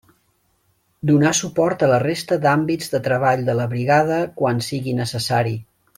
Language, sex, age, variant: Catalan, male, 30-39, Central